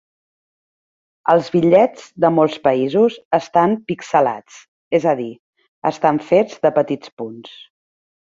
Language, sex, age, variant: Catalan, female, 40-49, Central